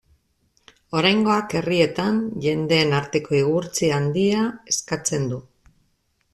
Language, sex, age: Basque, female, 50-59